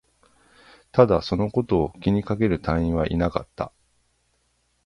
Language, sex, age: Japanese, male, 40-49